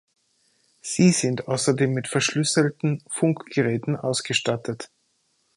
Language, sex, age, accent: German, male, 30-39, Österreichisches Deutsch